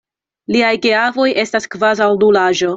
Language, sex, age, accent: Esperanto, female, 19-29, Internacia